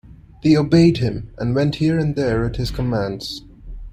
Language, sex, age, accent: English, male, 19-29, India and South Asia (India, Pakistan, Sri Lanka)